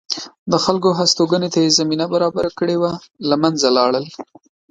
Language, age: Pashto, 19-29